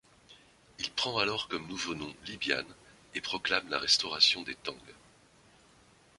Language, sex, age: French, male, 50-59